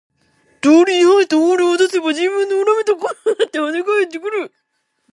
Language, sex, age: Japanese, female, 19-29